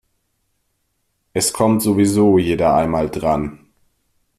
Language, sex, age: German, male, under 19